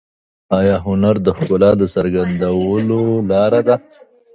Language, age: Pashto, 40-49